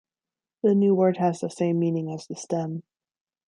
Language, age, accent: English, 30-39, United States English